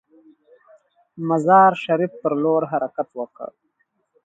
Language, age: Pashto, 30-39